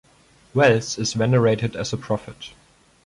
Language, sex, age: English, male, 19-29